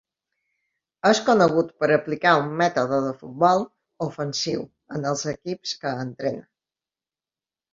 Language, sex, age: Catalan, female, 50-59